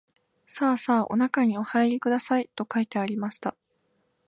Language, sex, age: Japanese, female, 19-29